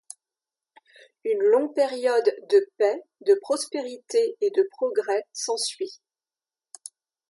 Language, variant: French, Français de métropole